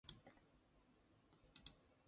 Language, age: Chinese, 19-29